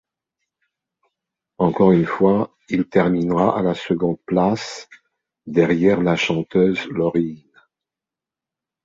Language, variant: French, Français de métropole